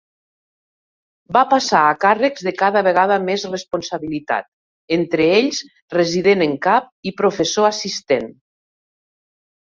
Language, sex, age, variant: Catalan, female, 50-59, Nord-Occidental